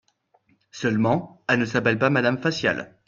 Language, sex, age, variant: French, male, 30-39, Français de métropole